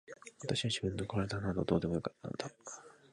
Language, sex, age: Japanese, male, 19-29